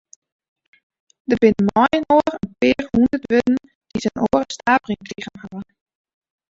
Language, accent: Western Frisian, Klaaifrysk